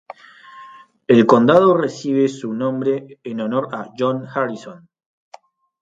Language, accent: Spanish, Rioplatense: Argentina, Uruguay, este de Bolivia, Paraguay